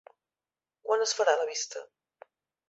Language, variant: Catalan, Central